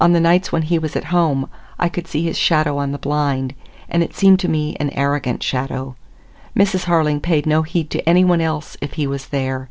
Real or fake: real